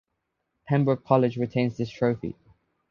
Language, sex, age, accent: English, male, 19-29, England English